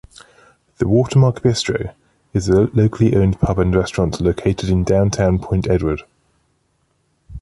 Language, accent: English, England English